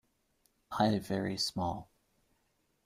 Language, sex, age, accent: English, male, 19-29, United States English